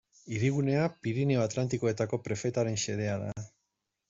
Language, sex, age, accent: Basque, male, 30-39, Erdialdekoa edo Nafarra (Gipuzkoa, Nafarroa)